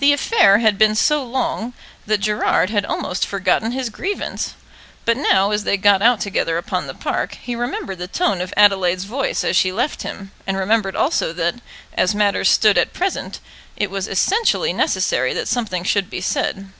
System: none